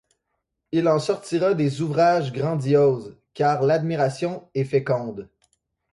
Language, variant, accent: French, Français d'Amérique du Nord, Français du Canada